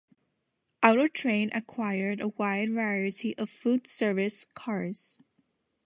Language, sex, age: English, female, under 19